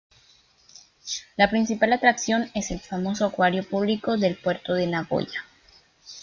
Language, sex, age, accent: Spanish, female, under 19, Andino-Pacífico: Colombia, Perú, Ecuador, oeste de Bolivia y Venezuela andina